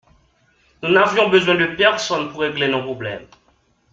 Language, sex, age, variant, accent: French, male, 19-29, Français d'Amérique du Nord, Français du Canada